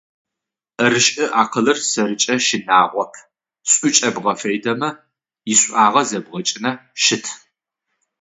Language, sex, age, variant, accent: Adyghe, male, 40-49, Адыгабзэ (Кирил, пстэумэ зэдыряе), Бжъэдыгъу (Bjeduğ)